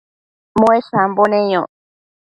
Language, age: Matsés, 30-39